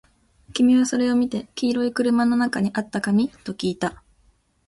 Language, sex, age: Japanese, female, under 19